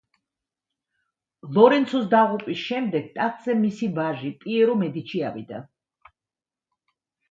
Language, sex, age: Georgian, female, 60-69